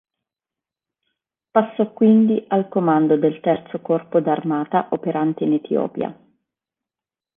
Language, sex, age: Italian, female, 30-39